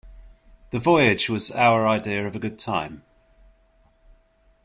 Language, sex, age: English, male, 50-59